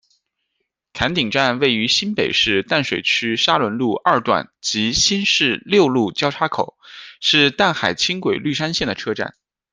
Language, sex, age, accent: Chinese, male, 30-39, 出生地：浙江省